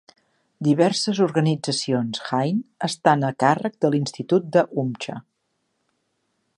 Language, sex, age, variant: Catalan, female, 60-69, Septentrional